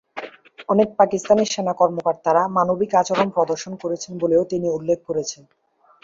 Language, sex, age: Bengali, male, under 19